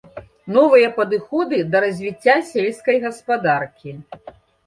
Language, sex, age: Belarusian, female, 60-69